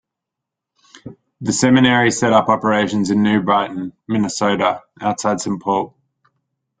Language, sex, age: English, male, 19-29